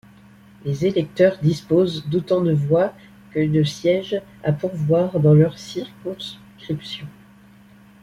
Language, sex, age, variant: French, male, under 19, Français de métropole